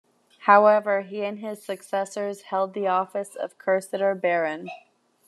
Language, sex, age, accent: English, female, 19-29, United States English